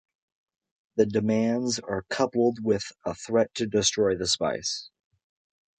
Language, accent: English, United States English